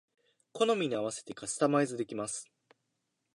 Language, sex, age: Japanese, male, under 19